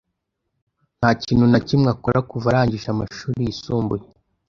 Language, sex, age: Kinyarwanda, male, under 19